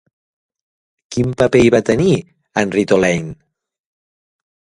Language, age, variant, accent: Catalan, 40-49, Central, central